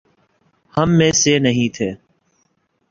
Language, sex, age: Urdu, male, 19-29